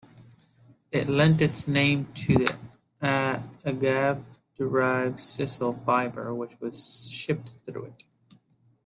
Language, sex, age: English, male, 19-29